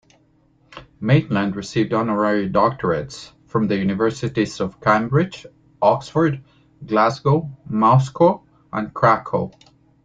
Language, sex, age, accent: English, male, 40-49, Canadian English